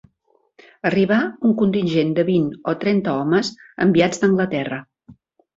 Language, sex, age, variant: Catalan, female, 60-69, Central